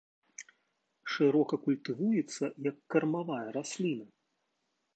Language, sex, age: Belarusian, male, 40-49